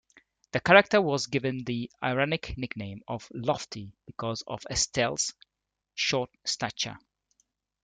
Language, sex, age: English, male, 30-39